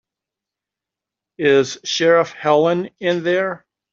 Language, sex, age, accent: English, male, 50-59, United States English